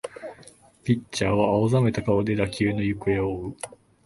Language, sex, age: Japanese, male, 19-29